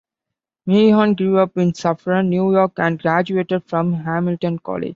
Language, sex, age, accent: English, male, 19-29, India and South Asia (India, Pakistan, Sri Lanka)